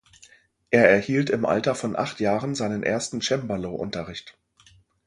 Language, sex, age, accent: German, male, 30-39, Deutschland Deutsch